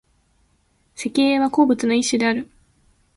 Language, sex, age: Japanese, female, 19-29